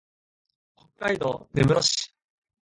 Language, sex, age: Japanese, male, 19-29